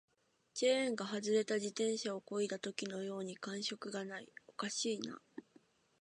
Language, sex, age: Japanese, female, 19-29